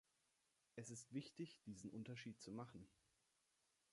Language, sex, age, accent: German, male, 19-29, Deutschland Deutsch